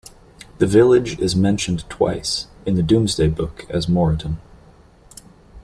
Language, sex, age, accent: English, male, 30-39, United States English